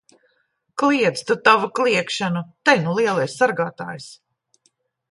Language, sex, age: Latvian, female, 60-69